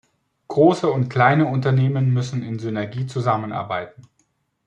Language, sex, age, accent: German, male, 40-49, Deutschland Deutsch